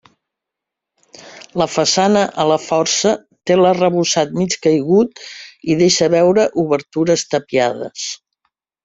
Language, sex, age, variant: Catalan, female, 60-69, Central